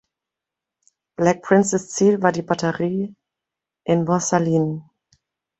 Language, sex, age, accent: German, female, 30-39, Deutschland Deutsch